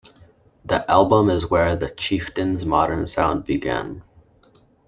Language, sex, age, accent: English, male, 19-29, Canadian English